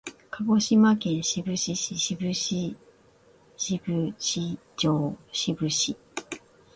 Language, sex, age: Japanese, female, 40-49